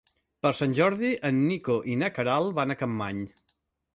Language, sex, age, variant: Catalan, male, 50-59, Central